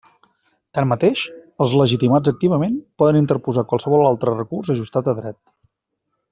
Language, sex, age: Catalan, male, 40-49